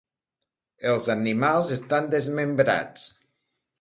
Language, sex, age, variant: Catalan, male, 40-49, Nord-Occidental